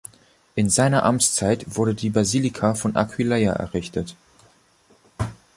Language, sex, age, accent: German, male, under 19, Deutschland Deutsch